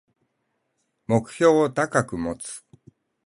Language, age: Japanese, 40-49